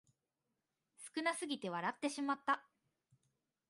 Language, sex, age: Japanese, female, 19-29